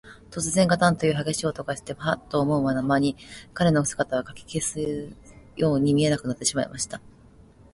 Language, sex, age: Japanese, female, 30-39